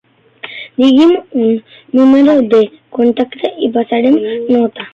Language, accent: Catalan, valencià